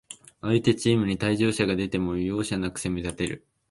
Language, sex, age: Japanese, male, under 19